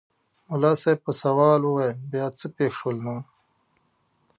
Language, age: Pashto, 30-39